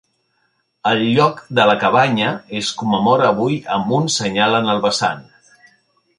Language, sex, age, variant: Catalan, male, 40-49, Central